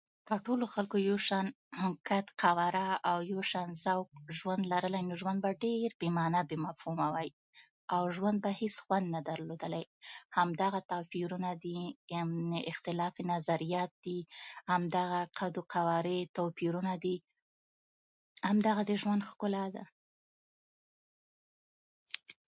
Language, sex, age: Pashto, female, 30-39